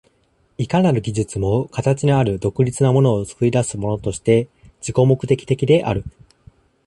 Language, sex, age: Japanese, male, 19-29